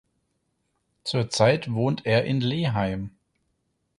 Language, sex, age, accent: German, male, 40-49, Deutschland Deutsch